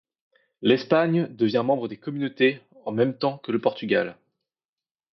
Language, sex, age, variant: French, male, 19-29, Français de métropole